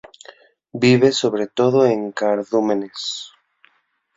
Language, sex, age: Spanish, male, 19-29